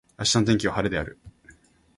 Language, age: Japanese, 19-29